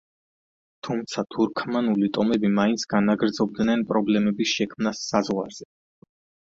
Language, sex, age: Georgian, male, 30-39